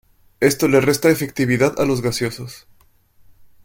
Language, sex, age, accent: Spanish, male, 19-29, México